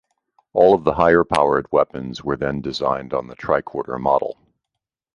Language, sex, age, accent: English, male, 50-59, United States English